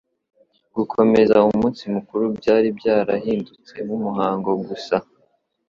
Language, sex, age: Kinyarwanda, male, under 19